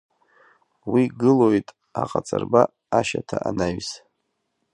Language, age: Abkhazian, 30-39